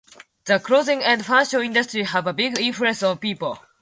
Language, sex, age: English, female, 19-29